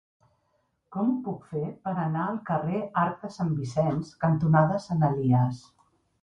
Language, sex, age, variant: Catalan, female, 50-59, Central